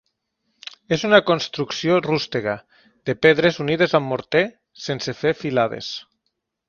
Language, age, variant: Catalan, 30-39, Nord-Occidental